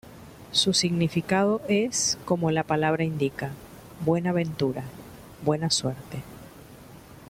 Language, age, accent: Spanish, 50-59, Rioplatense: Argentina, Uruguay, este de Bolivia, Paraguay